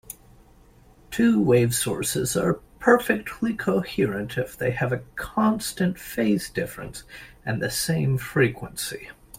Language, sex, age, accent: English, male, 19-29, United States English